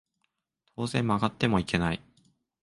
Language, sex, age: Japanese, male, 19-29